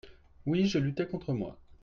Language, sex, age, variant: French, male, 30-39, Français de métropole